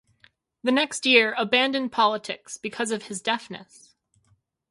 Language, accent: English, United States English